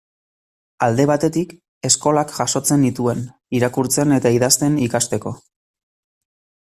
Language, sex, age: Basque, male, 30-39